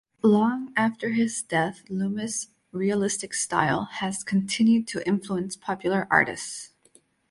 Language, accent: English, United States English